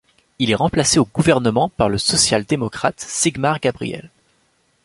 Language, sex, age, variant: French, male, 19-29, Français de métropole